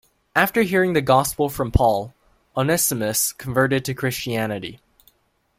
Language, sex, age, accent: English, male, under 19, United States English